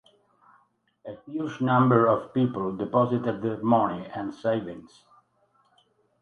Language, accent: English, United States English